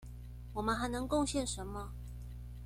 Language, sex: Chinese, female